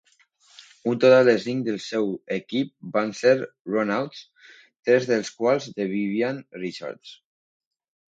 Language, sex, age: Catalan, male, 30-39